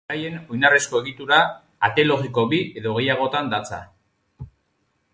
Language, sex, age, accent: Basque, male, 40-49, Mendebalekoa (Araba, Bizkaia, Gipuzkoako mendebaleko herri batzuk)